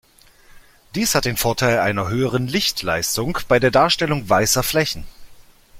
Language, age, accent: German, 30-39, Deutschland Deutsch